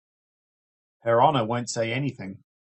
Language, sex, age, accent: English, male, 30-39, Australian English